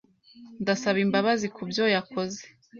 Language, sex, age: Kinyarwanda, female, 19-29